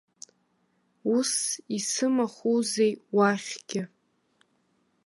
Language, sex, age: Abkhazian, female, under 19